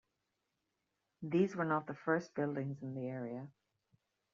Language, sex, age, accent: English, female, 40-49, Irish English